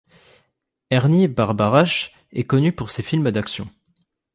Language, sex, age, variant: French, male, 19-29, Français de métropole